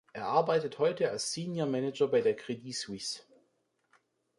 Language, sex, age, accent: German, male, 30-39, Deutschland Deutsch